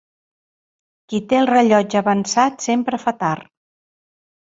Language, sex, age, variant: Catalan, female, 50-59, Central